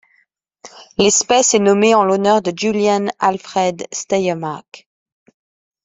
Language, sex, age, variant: French, female, 40-49, Français de métropole